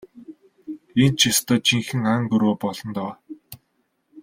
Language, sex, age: Mongolian, male, 19-29